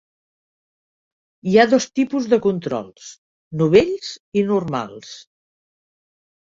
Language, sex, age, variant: Catalan, female, 60-69, Central